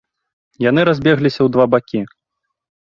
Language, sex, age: Belarusian, male, 19-29